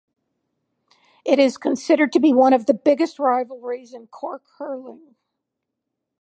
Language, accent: English, United States English